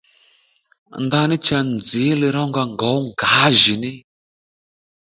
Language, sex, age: Lendu, male, 30-39